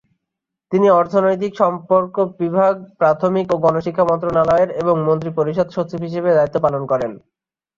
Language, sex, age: Bengali, male, 19-29